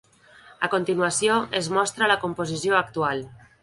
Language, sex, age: Catalan, female, 30-39